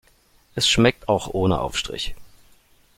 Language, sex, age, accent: German, male, 30-39, Deutschland Deutsch